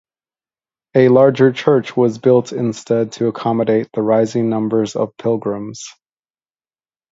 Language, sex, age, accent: English, male, 30-39, United States English